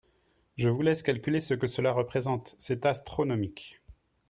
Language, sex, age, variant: French, male, 40-49, Français de métropole